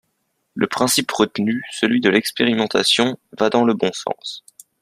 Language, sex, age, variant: French, male, under 19, Français de métropole